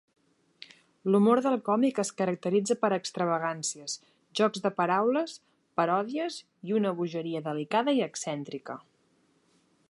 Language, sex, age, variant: Catalan, female, 30-39, Central